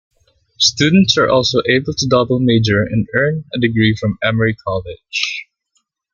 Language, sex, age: English, male, 19-29